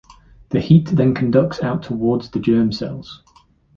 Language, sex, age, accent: English, male, 19-29, England English